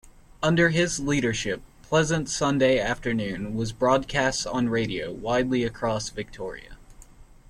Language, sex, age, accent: English, male, 19-29, United States English